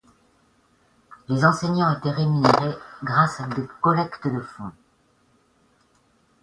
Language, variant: French, Français de métropole